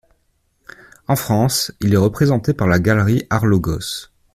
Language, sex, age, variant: French, male, 19-29, Français de métropole